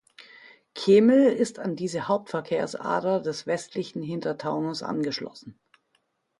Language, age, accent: German, 40-49, Deutschland Deutsch